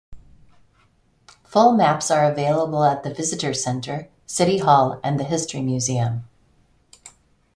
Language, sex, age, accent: English, female, 40-49, United States English